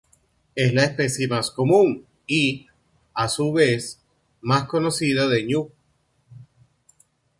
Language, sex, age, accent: Spanish, male, 40-49, Caribe: Cuba, Venezuela, Puerto Rico, República Dominicana, Panamá, Colombia caribeña, México caribeño, Costa del golfo de México